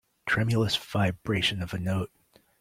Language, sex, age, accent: English, male, 40-49, United States English